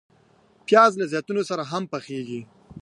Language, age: Pashto, 19-29